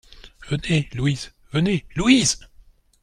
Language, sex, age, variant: French, male, 50-59, Français de métropole